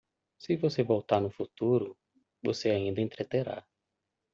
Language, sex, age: Portuguese, male, 30-39